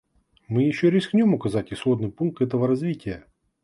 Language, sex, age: Russian, male, 40-49